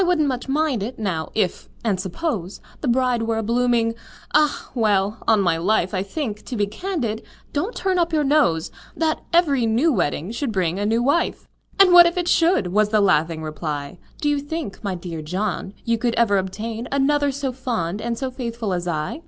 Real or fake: real